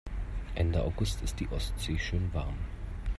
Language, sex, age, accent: German, male, 40-49, Deutschland Deutsch